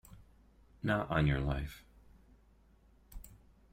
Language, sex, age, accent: English, male, 40-49, United States English